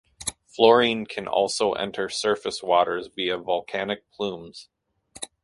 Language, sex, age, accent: English, male, 30-39, United States English